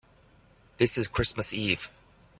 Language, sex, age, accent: English, male, 40-49, United States English